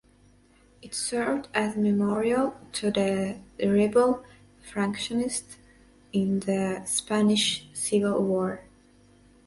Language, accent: English, United States English